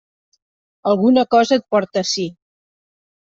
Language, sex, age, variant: Catalan, female, 60-69, Central